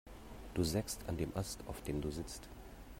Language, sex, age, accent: German, male, 40-49, Deutschland Deutsch